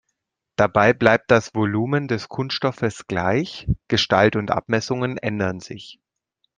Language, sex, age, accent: German, male, 30-39, Deutschland Deutsch